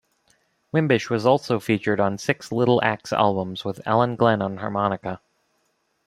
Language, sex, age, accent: English, male, 19-29, United States English